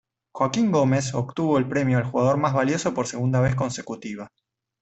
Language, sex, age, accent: Spanish, male, 30-39, Rioplatense: Argentina, Uruguay, este de Bolivia, Paraguay